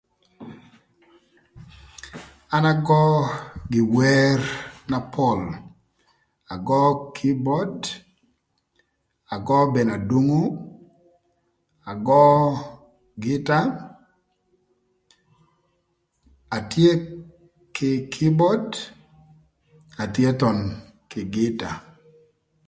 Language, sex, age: Thur, male, 30-39